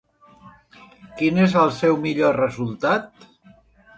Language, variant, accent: Catalan, Central, central